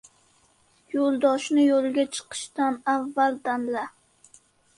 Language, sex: Uzbek, male